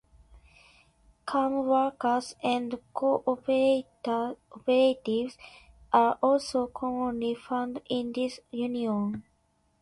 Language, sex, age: English, female, 19-29